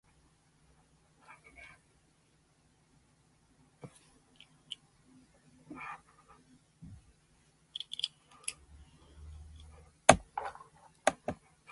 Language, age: Japanese, 19-29